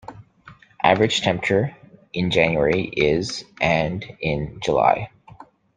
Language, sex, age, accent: English, male, 30-39, Canadian English